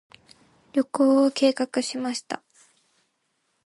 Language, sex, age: Japanese, female, 19-29